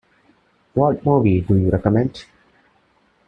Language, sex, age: English, male, 19-29